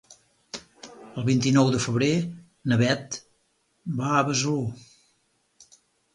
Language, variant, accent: Catalan, Central, central; Empordanès